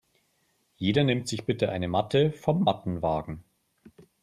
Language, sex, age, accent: German, male, 40-49, Deutschland Deutsch